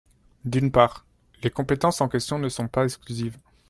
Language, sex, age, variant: French, male, 19-29, Français de métropole